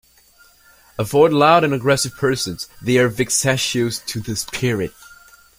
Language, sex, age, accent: English, male, under 19, United States English